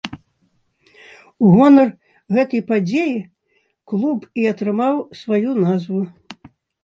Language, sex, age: Belarusian, female, 70-79